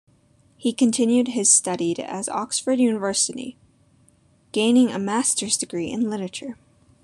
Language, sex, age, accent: English, female, under 19, United States English